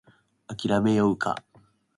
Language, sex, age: Japanese, male, 19-29